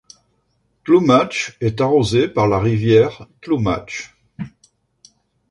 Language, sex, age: French, male, 60-69